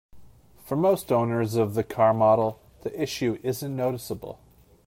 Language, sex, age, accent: English, male, 30-39, Canadian English